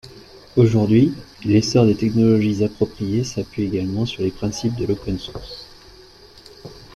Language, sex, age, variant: French, male, 19-29, Français de métropole